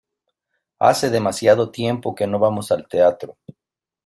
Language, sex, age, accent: Spanish, male, 50-59, México